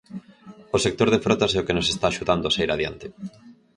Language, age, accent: Galician, 19-29, Normativo (estándar)